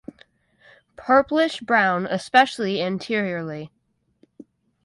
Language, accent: English, United States English